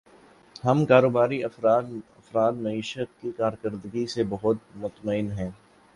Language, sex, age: Urdu, male, 19-29